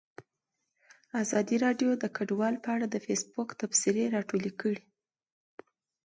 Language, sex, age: Pashto, female, 19-29